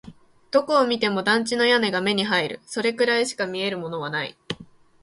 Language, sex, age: Japanese, female, 19-29